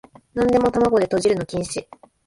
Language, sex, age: Japanese, female, 19-29